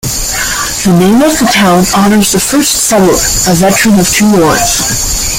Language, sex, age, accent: English, female, 30-39, Canadian English